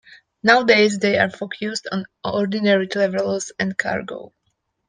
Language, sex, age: English, female, 19-29